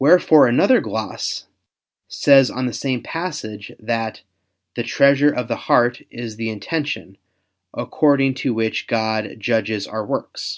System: none